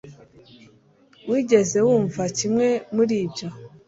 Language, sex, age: Kinyarwanda, male, 30-39